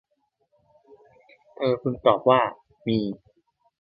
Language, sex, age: Thai, male, 19-29